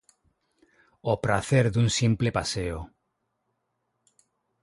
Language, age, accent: Galician, 40-49, Normativo (estándar); Neofalante